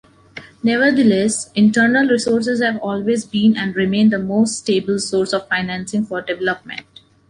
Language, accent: English, India and South Asia (India, Pakistan, Sri Lanka)